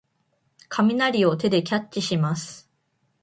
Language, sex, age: Japanese, female, 19-29